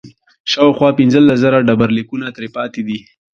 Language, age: Pashto, 19-29